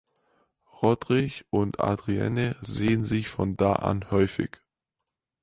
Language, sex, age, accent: German, male, under 19, Deutschland Deutsch